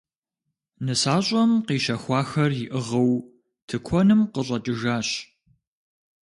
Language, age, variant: Kabardian, 19-29, Адыгэбзэ (Къэбэрдей, Кирил, псоми зэдай)